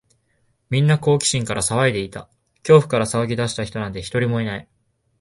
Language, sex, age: Japanese, male, 19-29